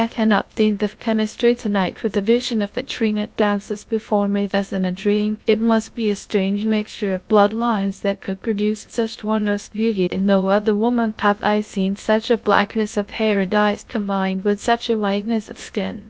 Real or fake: fake